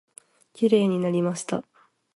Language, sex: Japanese, female